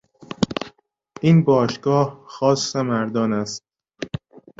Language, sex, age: Persian, male, 19-29